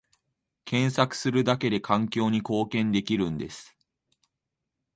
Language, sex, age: Japanese, male, 19-29